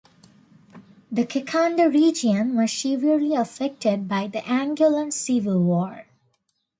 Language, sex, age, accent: English, female, under 19, United States English